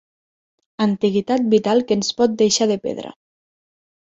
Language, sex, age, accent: Catalan, female, 19-29, Lleidatà